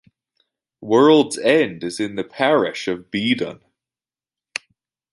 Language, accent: English, United States English